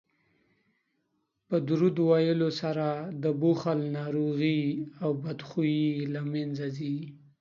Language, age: Pashto, 19-29